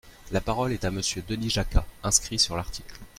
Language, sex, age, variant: French, male, 30-39, Français de métropole